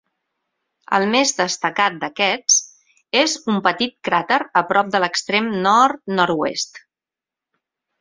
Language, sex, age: Catalan, female, 40-49